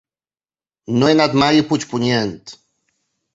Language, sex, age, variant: Catalan, male, 40-49, Balear